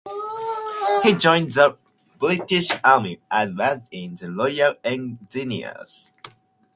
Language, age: English, 19-29